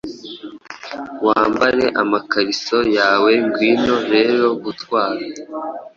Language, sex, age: Kinyarwanda, male, 19-29